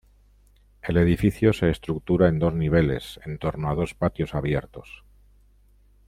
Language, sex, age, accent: Spanish, male, 50-59, España: Norte peninsular (Asturias, Castilla y León, Cantabria, País Vasco, Navarra, Aragón, La Rioja, Guadalajara, Cuenca)